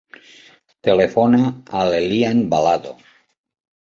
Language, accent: Catalan, valencià